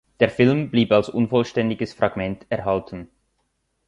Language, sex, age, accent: German, male, 19-29, Schweizerdeutsch